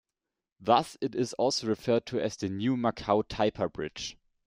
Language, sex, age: English, male, 19-29